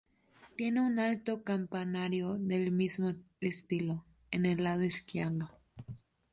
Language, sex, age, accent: Spanish, female, 19-29, México